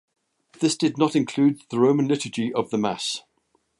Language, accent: English, England English